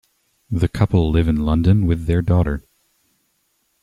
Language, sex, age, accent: English, male, 19-29, United States English